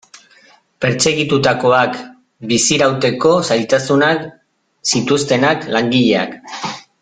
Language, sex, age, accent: Basque, male, 40-49, Mendebalekoa (Araba, Bizkaia, Gipuzkoako mendebaleko herri batzuk)